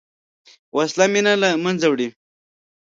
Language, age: Pashto, under 19